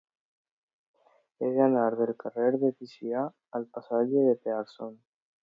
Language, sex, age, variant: Catalan, male, under 19, Alacantí